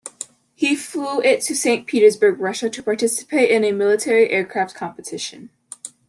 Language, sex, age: English, female, under 19